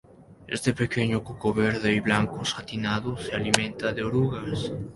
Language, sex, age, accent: Spanish, male, 19-29, Andino-Pacífico: Colombia, Perú, Ecuador, oeste de Bolivia y Venezuela andina